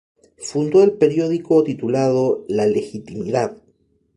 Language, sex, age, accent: Spanish, male, 19-29, Chileno: Chile, Cuyo